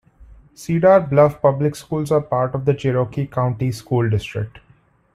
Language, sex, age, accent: English, male, 30-39, India and South Asia (India, Pakistan, Sri Lanka)